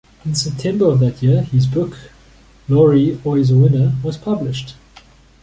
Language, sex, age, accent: English, male, 30-39, Southern African (South Africa, Zimbabwe, Namibia)